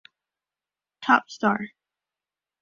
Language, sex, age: English, female, under 19